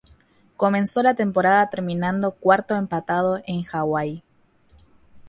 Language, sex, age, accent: Spanish, female, 19-29, Rioplatense: Argentina, Uruguay, este de Bolivia, Paraguay